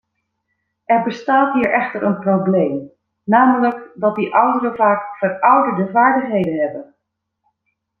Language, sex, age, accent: Dutch, female, 40-49, Nederlands Nederlands